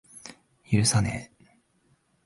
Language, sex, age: Japanese, male, 19-29